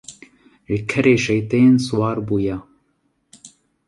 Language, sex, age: Kurdish, male, 19-29